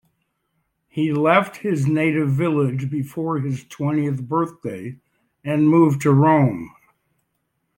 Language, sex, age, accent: English, male, 60-69, United States English